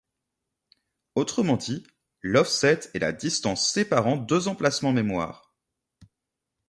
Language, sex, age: French, male, 30-39